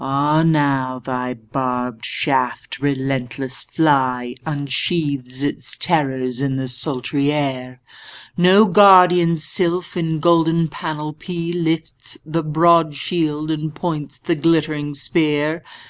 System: none